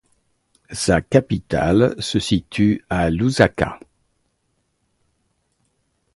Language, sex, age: French, male, 60-69